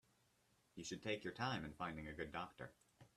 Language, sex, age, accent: English, male, 19-29, United States English